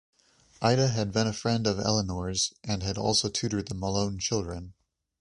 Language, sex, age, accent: English, male, 30-39, United States English